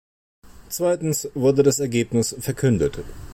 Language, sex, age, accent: German, male, 40-49, Deutschland Deutsch